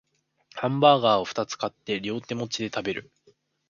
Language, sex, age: Japanese, male, 19-29